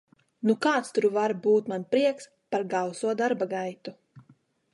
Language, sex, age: Latvian, female, 19-29